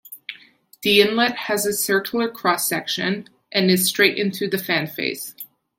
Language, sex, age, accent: English, female, 19-29, Canadian English